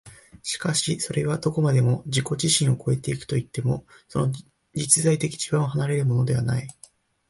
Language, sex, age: Japanese, male, 19-29